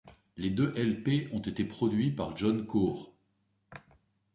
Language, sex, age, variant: French, male, 60-69, Français de métropole